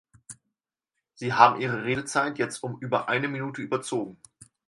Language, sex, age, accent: German, male, 19-29, Deutschland Deutsch